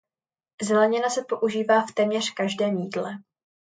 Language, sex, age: Czech, female, under 19